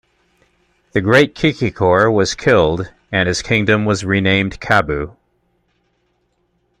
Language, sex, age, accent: English, male, 40-49, United States English